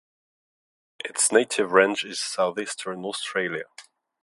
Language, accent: English, french accent